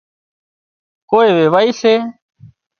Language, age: Wadiyara Koli, 30-39